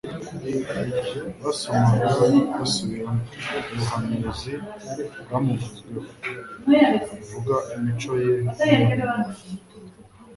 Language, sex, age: Kinyarwanda, male, 19-29